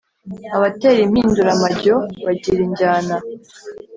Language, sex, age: Kinyarwanda, female, 19-29